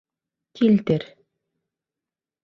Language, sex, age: Bashkir, female, 30-39